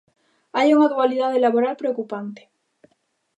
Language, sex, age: Galician, female, 19-29